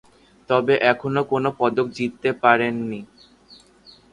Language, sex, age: Bengali, male, under 19